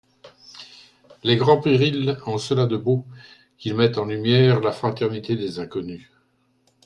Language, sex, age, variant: French, male, 60-69, Français de métropole